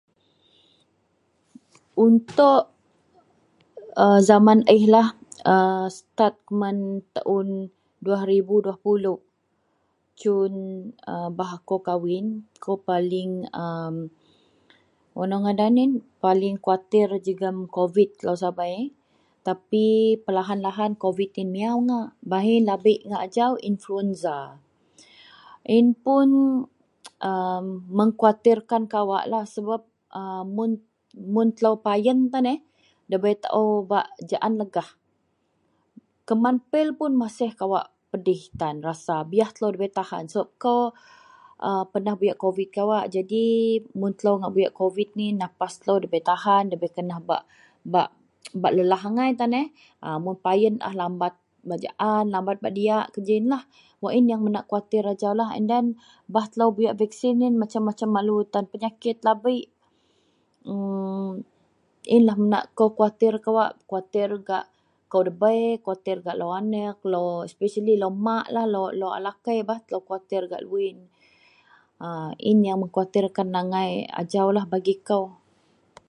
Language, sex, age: Central Melanau, female, 40-49